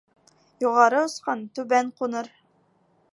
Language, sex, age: Bashkir, female, 19-29